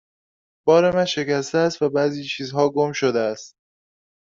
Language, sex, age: Persian, male, under 19